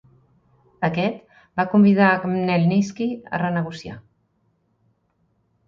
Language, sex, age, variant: Catalan, female, 60-69, Central